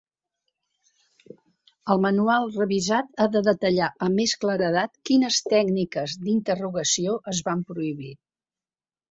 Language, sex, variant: Catalan, female, Central